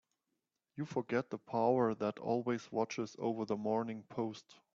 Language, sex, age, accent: English, male, 30-39, United States English